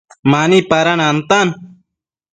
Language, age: Matsés, under 19